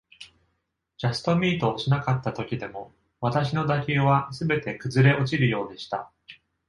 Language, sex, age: Japanese, male, 30-39